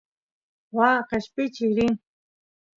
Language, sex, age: Santiago del Estero Quichua, female, 50-59